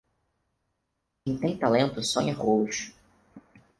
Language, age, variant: Portuguese, under 19, Portuguese (Brasil)